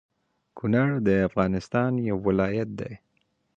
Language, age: Pashto, 19-29